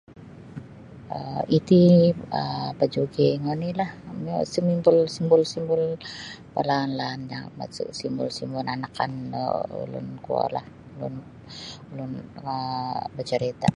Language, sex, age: Sabah Bisaya, female, 50-59